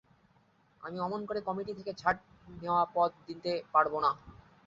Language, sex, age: Bengali, male, 19-29